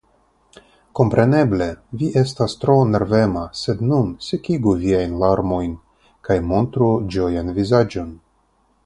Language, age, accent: Esperanto, 30-39, Internacia